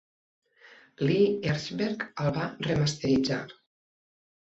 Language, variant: Catalan, Central